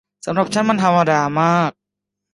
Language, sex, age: Thai, male, under 19